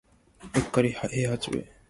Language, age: Japanese, 19-29